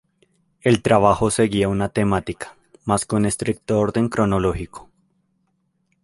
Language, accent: Spanish, Andino-Pacífico: Colombia, Perú, Ecuador, oeste de Bolivia y Venezuela andina